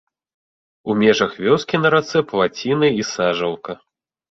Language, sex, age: Belarusian, male, 30-39